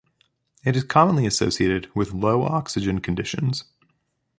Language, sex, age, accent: English, male, 19-29, United States English